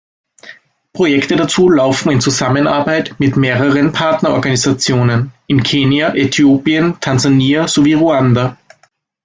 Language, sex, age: German, male, 30-39